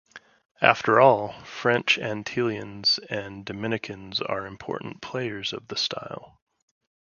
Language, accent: English, United States English